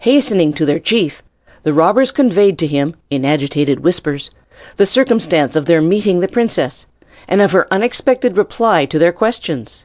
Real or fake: real